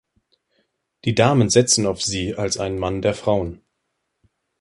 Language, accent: German, Deutschland Deutsch